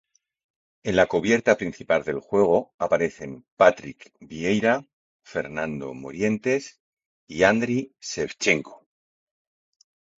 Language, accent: Spanish, España: Norte peninsular (Asturias, Castilla y León, Cantabria, País Vasco, Navarra, Aragón, La Rioja, Guadalajara, Cuenca)